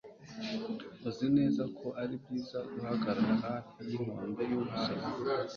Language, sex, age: Kinyarwanda, male, 30-39